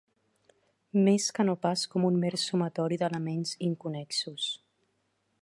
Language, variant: Catalan, Central